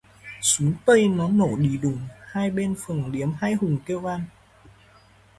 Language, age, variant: Vietnamese, 19-29, Hà Nội